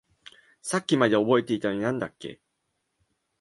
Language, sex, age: Japanese, male, 19-29